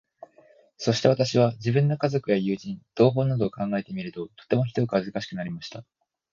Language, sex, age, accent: Japanese, male, 19-29, 標準語; 東京